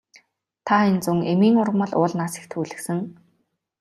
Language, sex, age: Mongolian, female, 19-29